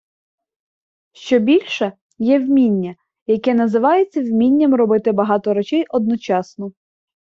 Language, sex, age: Ukrainian, female, 19-29